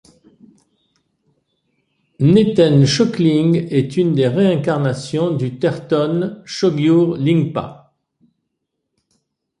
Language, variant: French, Français de métropole